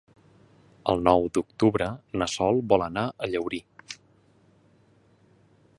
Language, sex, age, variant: Catalan, male, 19-29, Central